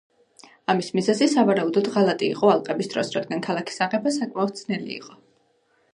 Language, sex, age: Georgian, female, 19-29